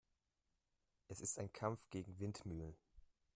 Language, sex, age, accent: German, male, 19-29, Deutschland Deutsch